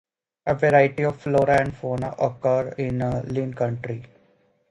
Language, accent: English, England English